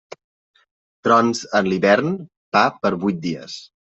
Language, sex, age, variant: Catalan, male, 30-39, Central